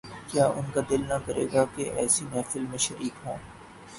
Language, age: Urdu, 19-29